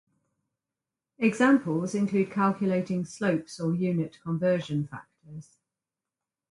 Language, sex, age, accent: English, female, 60-69, England English